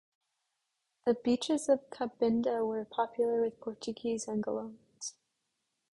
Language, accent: English, United States English